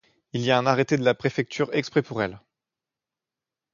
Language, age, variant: French, 19-29, Français de métropole